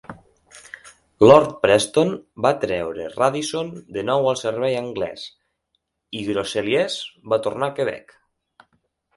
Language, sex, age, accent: Catalan, male, 19-29, central; nord-occidental